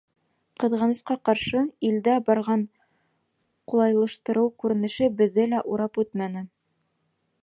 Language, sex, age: Bashkir, female, 19-29